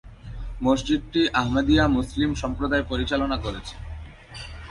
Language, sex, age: Bengali, male, 19-29